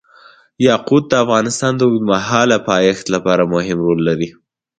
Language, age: Pashto, 19-29